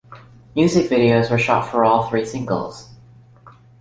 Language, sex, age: English, male, under 19